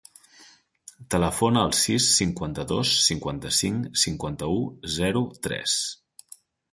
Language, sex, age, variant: Catalan, male, 19-29, Central